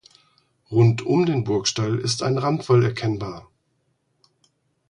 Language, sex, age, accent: German, male, 40-49, Deutschland Deutsch